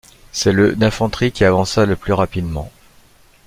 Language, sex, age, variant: French, male, 50-59, Français de métropole